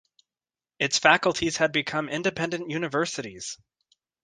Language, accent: English, United States English